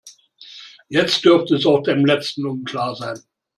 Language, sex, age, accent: German, male, 60-69, Deutschland Deutsch